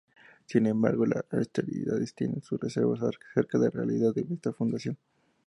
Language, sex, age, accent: Spanish, male, 19-29, México